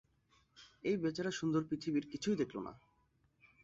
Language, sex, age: Bengali, male, 19-29